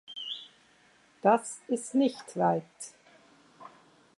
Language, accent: German, Schweizerdeutsch